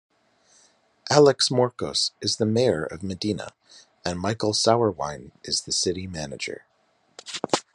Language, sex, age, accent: English, male, 40-49, United States English